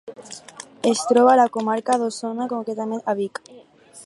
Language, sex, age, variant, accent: Catalan, female, under 19, Alacantí, valencià